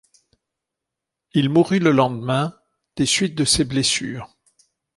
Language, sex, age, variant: French, male, 60-69, Français de métropole